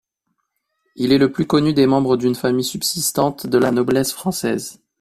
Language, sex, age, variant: French, male, 30-39, Français de métropole